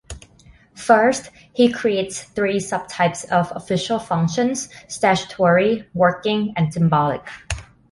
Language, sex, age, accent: English, female, 19-29, United States English